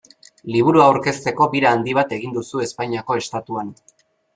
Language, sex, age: Basque, male, 19-29